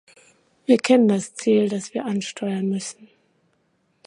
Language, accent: German, Deutschland Deutsch